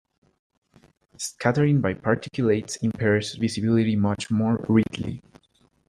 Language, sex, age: English, male, under 19